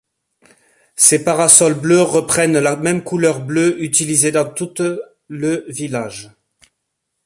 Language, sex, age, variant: French, male, 40-49, Français de métropole